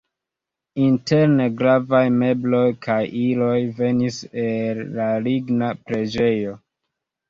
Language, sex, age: Esperanto, male, 19-29